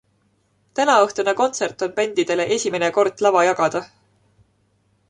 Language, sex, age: Estonian, female, 19-29